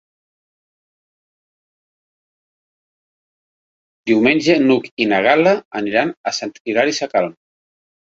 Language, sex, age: Catalan, male, 40-49